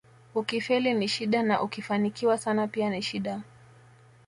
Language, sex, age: Swahili, male, 30-39